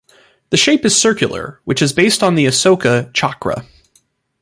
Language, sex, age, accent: English, male, 19-29, United States English